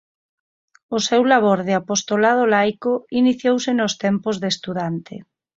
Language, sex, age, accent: Galician, female, 30-39, Normativo (estándar)